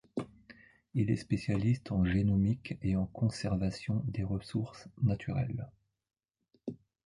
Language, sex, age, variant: French, male, 50-59, Français de métropole